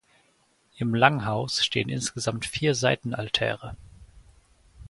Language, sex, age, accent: German, male, 19-29, Deutschland Deutsch